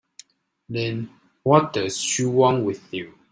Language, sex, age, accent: English, male, 19-29, Hong Kong English